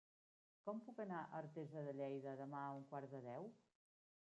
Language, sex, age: Catalan, female, 50-59